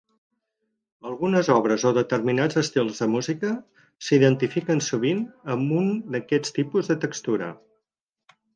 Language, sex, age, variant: Catalan, male, 60-69, Central